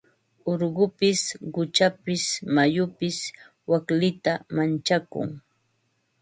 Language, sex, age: Ambo-Pasco Quechua, female, 60-69